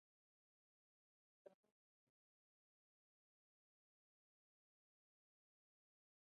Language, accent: English, Canadian English